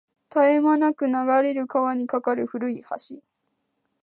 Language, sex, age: Japanese, female, under 19